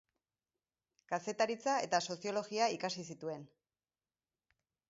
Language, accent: Basque, Erdialdekoa edo Nafarra (Gipuzkoa, Nafarroa)